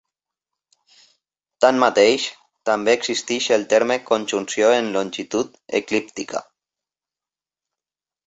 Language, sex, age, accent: Catalan, male, 30-39, valencià